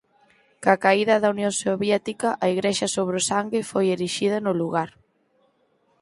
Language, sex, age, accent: Galician, female, 19-29, Central (gheada)